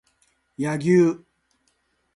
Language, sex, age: Japanese, male, 60-69